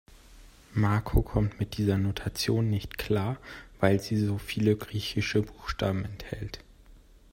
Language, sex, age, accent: German, male, 30-39, Deutschland Deutsch